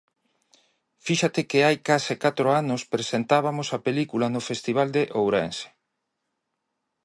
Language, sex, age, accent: Galician, male, 40-49, Normativo (estándar)